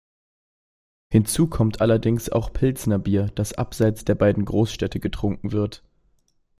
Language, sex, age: German, male, 19-29